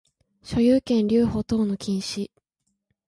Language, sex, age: Japanese, female, 19-29